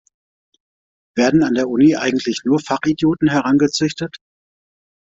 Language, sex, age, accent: German, male, 40-49, Deutschland Deutsch